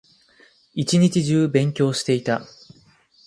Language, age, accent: Japanese, 19-29, 標準語